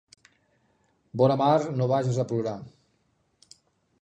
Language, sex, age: Catalan, male, 50-59